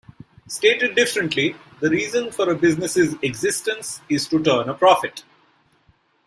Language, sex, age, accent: English, male, 50-59, India and South Asia (India, Pakistan, Sri Lanka)